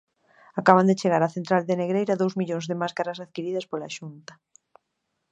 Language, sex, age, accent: Galician, female, 30-39, Normativo (estándar)